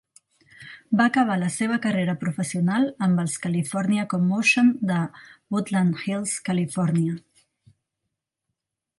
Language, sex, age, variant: Catalan, female, 40-49, Central